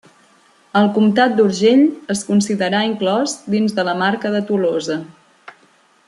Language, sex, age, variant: Catalan, female, 30-39, Central